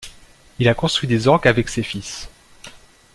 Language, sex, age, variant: French, male, 40-49, Français de métropole